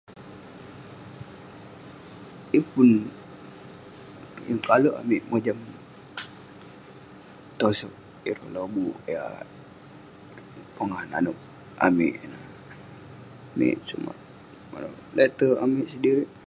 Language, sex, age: Western Penan, male, under 19